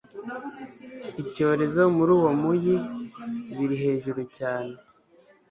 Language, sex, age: Kinyarwanda, male, 30-39